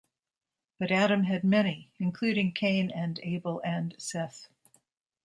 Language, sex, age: English, female, 60-69